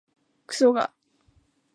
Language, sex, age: Japanese, female, under 19